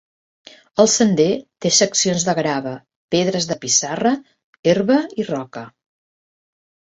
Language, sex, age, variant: Catalan, female, 60-69, Central